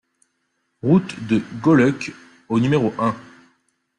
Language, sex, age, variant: French, male, 19-29, Français de métropole